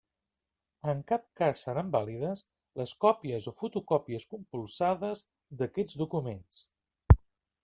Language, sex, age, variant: Catalan, male, 50-59, Central